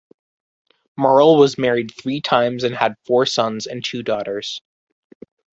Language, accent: English, United States English